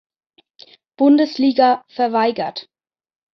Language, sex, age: German, female, 30-39